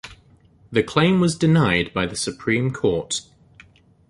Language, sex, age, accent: English, male, 30-39, New Zealand English